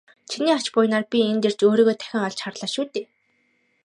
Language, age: Mongolian, 19-29